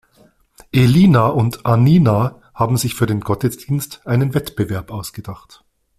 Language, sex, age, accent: German, male, 50-59, Österreichisches Deutsch